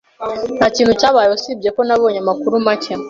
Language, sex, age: Kinyarwanda, female, 19-29